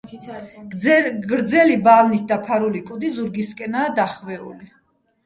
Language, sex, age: Georgian, female, 40-49